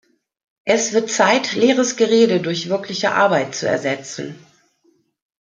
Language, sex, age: German, female, 50-59